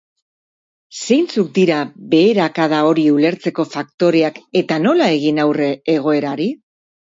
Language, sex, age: Basque, female, 40-49